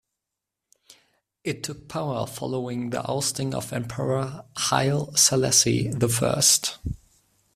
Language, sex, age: English, male, 19-29